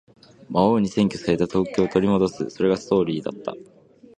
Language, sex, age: Japanese, male, 19-29